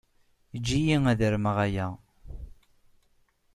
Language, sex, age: Kabyle, male, 30-39